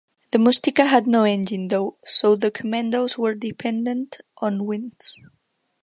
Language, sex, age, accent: English, female, under 19, United States English